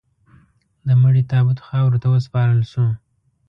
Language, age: Pashto, 19-29